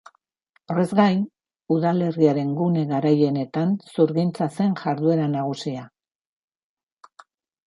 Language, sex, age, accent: Basque, female, 60-69, Erdialdekoa edo Nafarra (Gipuzkoa, Nafarroa)